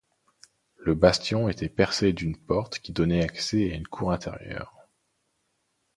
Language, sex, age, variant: French, male, 19-29, Français de métropole